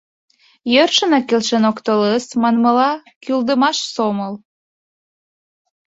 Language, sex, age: Mari, female, under 19